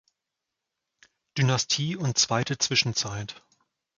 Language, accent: German, Deutschland Deutsch